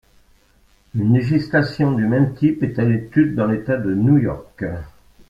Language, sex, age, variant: French, male, 60-69, Français de métropole